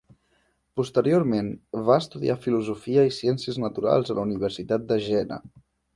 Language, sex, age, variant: Catalan, male, 19-29, Central